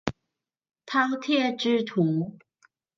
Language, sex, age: Chinese, female, 30-39